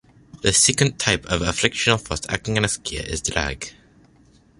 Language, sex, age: English, male, 19-29